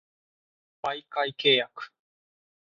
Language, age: Japanese, 19-29